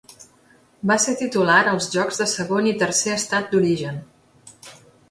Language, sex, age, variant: Catalan, female, 40-49, Central